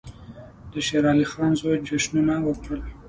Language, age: Pashto, 30-39